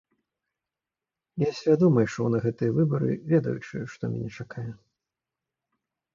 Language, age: Belarusian, 40-49